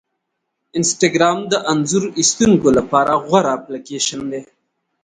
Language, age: Pashto, 30-39